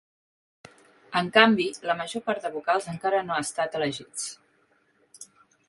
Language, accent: Catalan, Barcelona